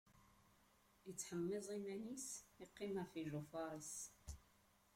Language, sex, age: Kabyle, female, 80-89